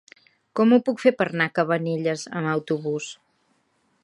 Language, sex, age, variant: Catalan, female, 19-29, Central